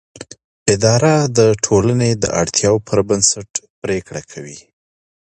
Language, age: Pashto, 30-39